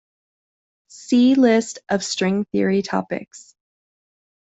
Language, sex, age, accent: English, female, 30-39, United States English